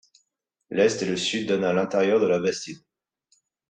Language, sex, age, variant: French, male, 30-39, Français de métropole